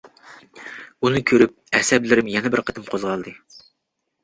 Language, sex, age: Uyghur, male, 40-49